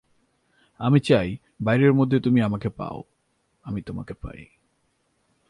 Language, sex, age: Bengali, male, 19-29